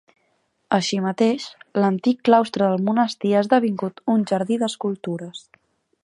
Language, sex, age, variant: Catalan, female, 19-29, Central